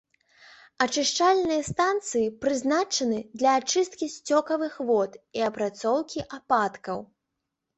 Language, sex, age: Belarusian, female, under 19